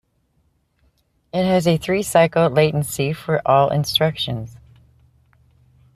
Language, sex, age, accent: English, female, 50-59, United States English